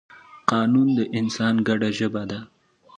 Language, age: Pashto, 19-29